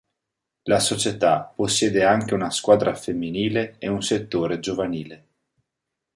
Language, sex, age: Italian, male, 30-39